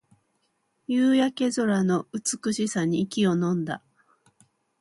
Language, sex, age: Japanese, female, 40-49